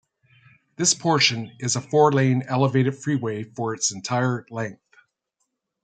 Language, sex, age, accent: English, male, 60-69, Canadian English